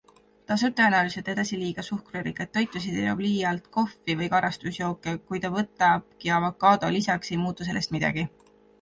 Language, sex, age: Estonian, female, 19-29